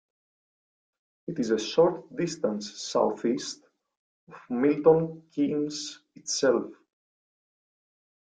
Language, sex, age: English, male, 30-39